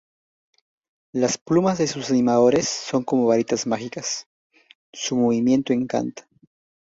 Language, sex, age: Spanish, male, under 19